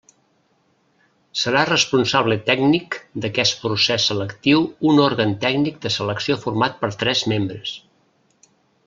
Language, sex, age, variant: Catalan, male, 60-69, Central